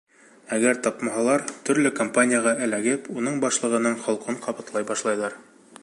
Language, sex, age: Bashkir, male, 19-29